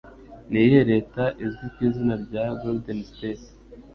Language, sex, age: Kinyarwanda, male, 30-39